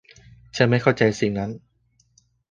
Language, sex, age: Thai, male, 30-39